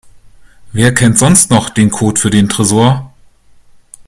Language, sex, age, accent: German, male, 40-49, Deutschland Deutsch